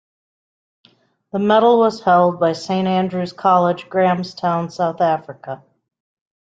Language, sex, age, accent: English, female, 50-59, United States English